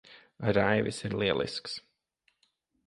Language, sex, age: Latvian, male, 19-29